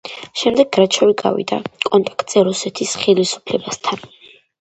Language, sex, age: Georgian, female, under 19